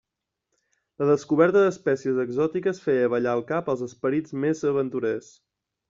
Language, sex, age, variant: Catalan, male, 19-29, Central